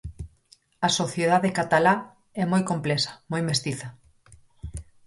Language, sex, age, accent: Galician, female, 30-39, Normativo (estándar)